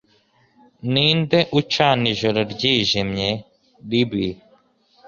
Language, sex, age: Kinyarwanda, male, 19-29